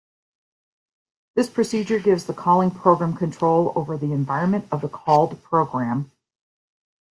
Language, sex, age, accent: English, female, 60-69, United States English